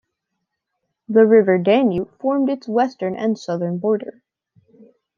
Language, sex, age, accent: English, female, 19-29, United States English